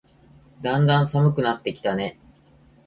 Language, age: Japanese, 30-39